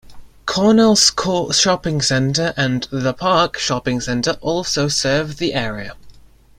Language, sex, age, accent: English, male, under 19, England English